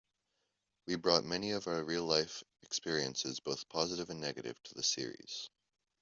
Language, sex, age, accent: English, male, under 19, Canadian English